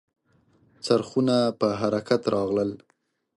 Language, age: Pashto, 19-29